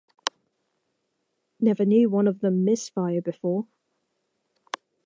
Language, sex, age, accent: English, female, 19-29, England English